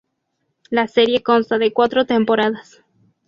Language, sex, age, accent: Spanish, female, under 19, México